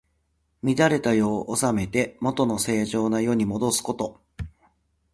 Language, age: Japanese, 30-39